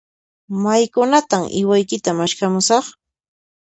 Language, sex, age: Puno Quechua, female, 30-39